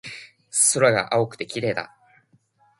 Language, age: Japanese, 19-29